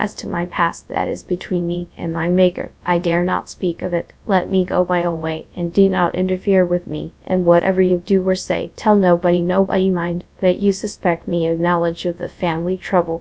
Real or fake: fake